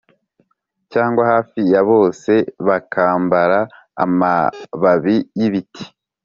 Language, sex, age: Kinyarwanda, female, 19-29